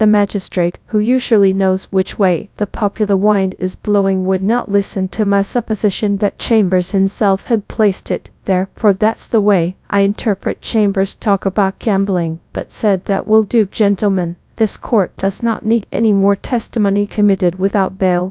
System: TTS, GradTTS